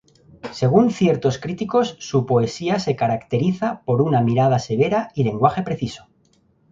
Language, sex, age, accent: Spanish, male, 50-59, España: Centro-Sur peninsular (Madrid, Toledo, Castilla-La Mancha)